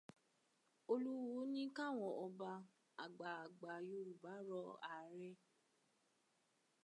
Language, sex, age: Yoruba, female, 19-29